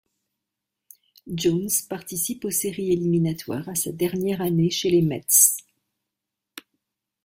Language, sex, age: French, female, 60-69